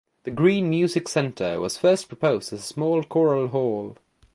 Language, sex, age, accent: English, male, under 19, England English